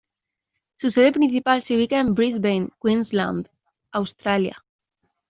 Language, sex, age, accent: Spanish, female, 19-29, España: Sur peninsular (Andalucia, Extremadura, Murcia)